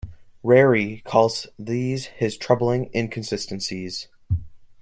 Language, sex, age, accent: English, male, under 19, United States English